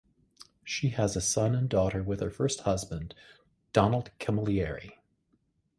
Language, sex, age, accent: English, male, 50-59, United States English